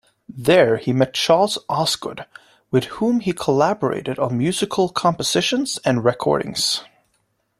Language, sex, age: English, male, 19-29